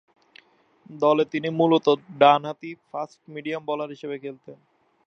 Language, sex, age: Bengali, male, 19-29